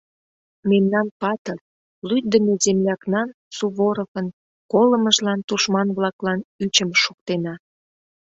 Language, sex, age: Mari, female, 30-39